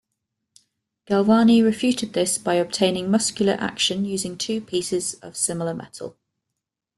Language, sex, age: English, female, 30-39